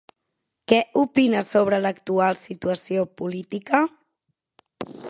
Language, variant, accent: Catalan, Central, central